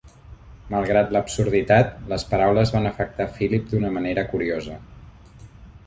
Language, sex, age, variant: Catalan, male, 40-49, Central